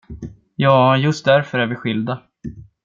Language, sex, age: Swedish, male, 19-29